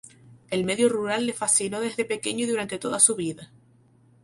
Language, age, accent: Spanish, 19-29, España: Islas Canarias